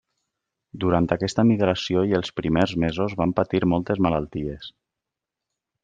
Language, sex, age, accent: Catalan, male, 30-39, valencià